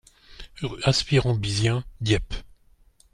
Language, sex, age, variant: French, male, 50-59, Français de métropole